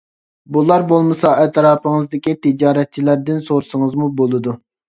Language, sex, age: Uyghur, male, 19-29